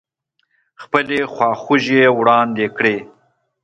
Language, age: Pashto, 40-49